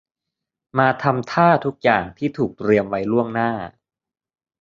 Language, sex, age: Thai, male, 19-29